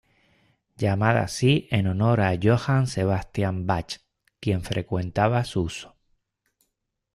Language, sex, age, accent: Spanish, male, 40-49, España: Islas Canarias